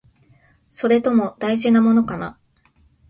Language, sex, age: Japanese, female, 19-29